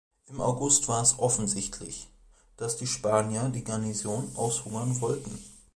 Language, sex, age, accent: German, male, 19-29, Deutschland Deutsch